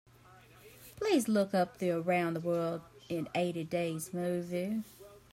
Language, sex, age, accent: English, female, 30-39, United States English